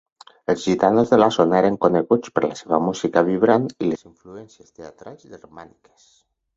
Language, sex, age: Catalan, male, 50-59